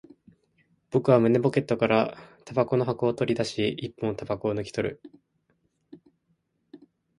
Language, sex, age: Japanese, male, 19-29